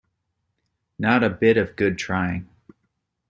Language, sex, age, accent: English, male, 30-39, United States English